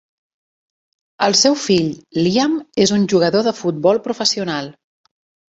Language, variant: Catalan, Central